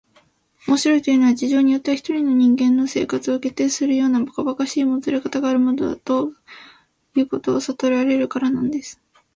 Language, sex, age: Japanese, female, 19-29